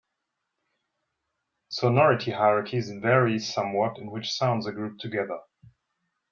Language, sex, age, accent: English, male, 30-39, United States English